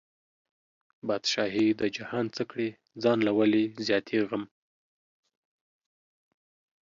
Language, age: Pashto, 19-29